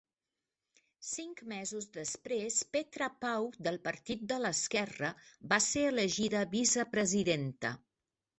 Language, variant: Catalan, Septentrional